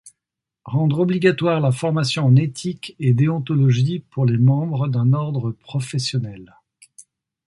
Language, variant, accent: French, Français de métropole, Parisien